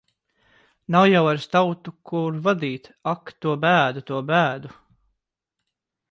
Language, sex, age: Latvian, male, 30-39